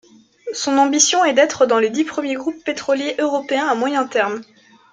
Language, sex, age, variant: French, female, 19-29, Français de métropole